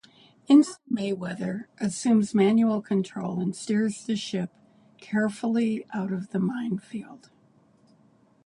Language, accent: English, United States English